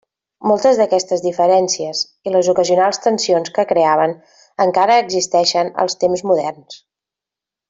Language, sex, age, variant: Catalan, female, 40-49, Central